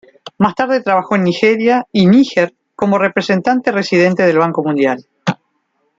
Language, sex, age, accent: Spanish, female, 50-59, Rioplatense: Argentina, Uruguay, este de Bolivia, Paraguay